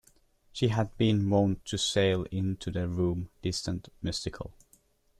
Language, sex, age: English, male, under 19